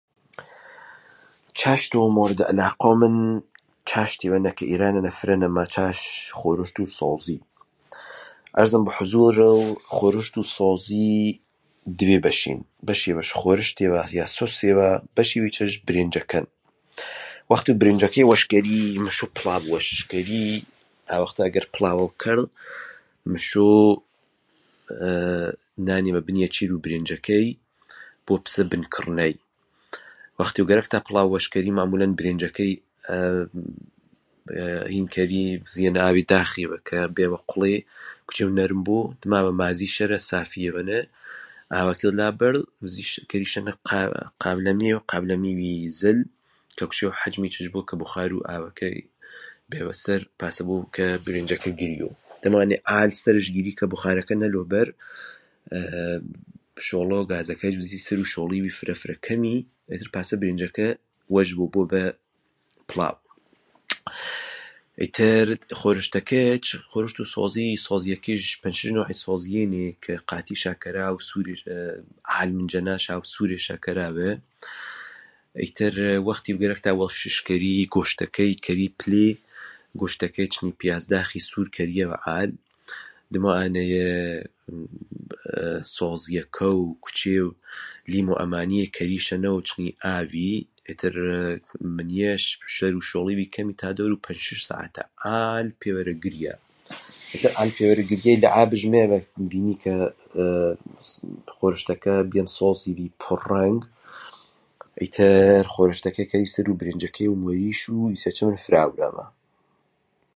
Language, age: Gurani, 40-49